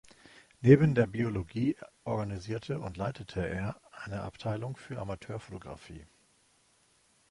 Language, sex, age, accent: German, male, 40-49, Deutschland Deutsch